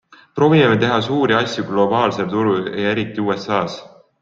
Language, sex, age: Estonian, male, 19-29